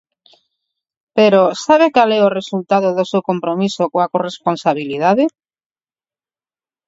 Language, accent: Galician, Normativo (estándar)